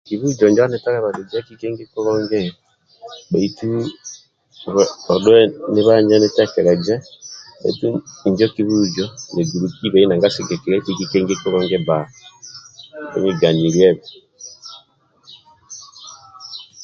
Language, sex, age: Amba (Uganda), male, 30-39